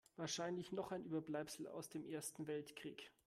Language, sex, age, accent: German, male, 19-29, Deutschland Deutsch